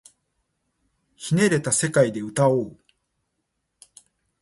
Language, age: Japanese, 40-49